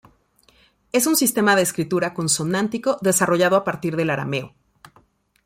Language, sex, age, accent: Spanish, female, 40-49, México